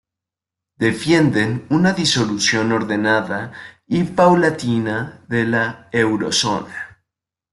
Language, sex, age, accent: Spanish, male, 19-29, México